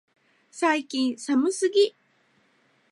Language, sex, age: Japanese, female, 50-59